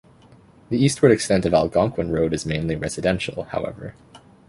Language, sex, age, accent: English, male, 19-29, Canadian English